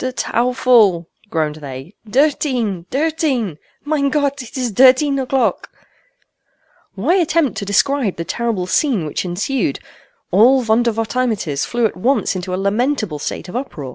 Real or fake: real